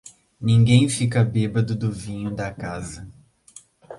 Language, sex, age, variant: Portuguese, male, under 19, Portuguese (Brasil)